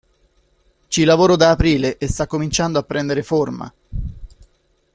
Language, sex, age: Italian, male, 50-59